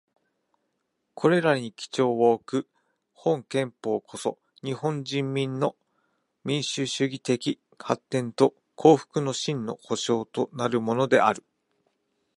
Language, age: Japanese, 40-49